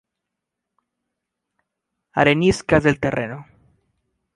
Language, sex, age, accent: Spanish, male, 19-29, México